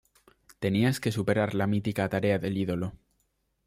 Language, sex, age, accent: Spanish, male, under 19, España: Norte peninsular (Asturias, Castilla y León, Cantabria, País Vasco, Navarra, Aragón, La Rioja, Guadalajara, Cuenca)